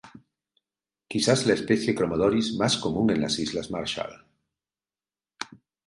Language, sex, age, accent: Spanish, male, 50-59, Caribe: Cuba, Venezuela, Puerto Rico, República Dominicana, Panamá, Colombia caribeña, México caribeño, Costa del golfo de México